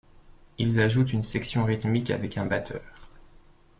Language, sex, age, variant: French, male, 19-29, Français de métropole